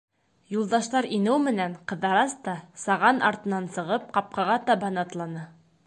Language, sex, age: Bashkir, female, 19-29